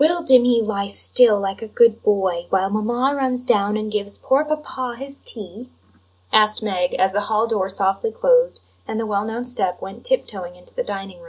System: none